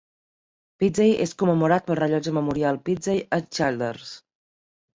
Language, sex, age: Catalan, female, 30-39